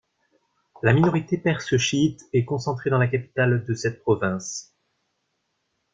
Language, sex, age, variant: French, male, 19-29, Français de métropole